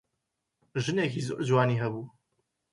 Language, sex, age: Central Kurdish, male, 19-29